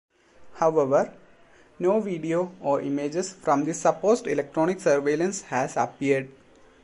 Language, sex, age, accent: English, male, 19-29, India and South Asia (India, Pakistan, Sri Lanka)